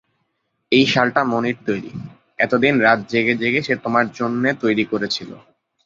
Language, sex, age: Bengali, male, 19-29